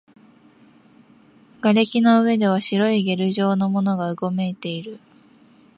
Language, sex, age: Japanese, female, 19-29